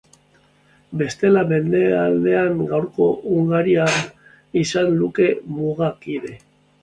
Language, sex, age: Basque, male, 30-39